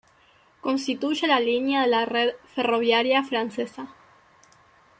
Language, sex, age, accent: Spanish, female, 19-29, Rioplatense: Argentina, Uruguay, este de Bolivia, Paraguay